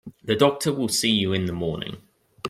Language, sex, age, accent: English, male, 30-39, England English